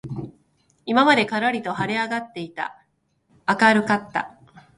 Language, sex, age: Japanese, female, 30-39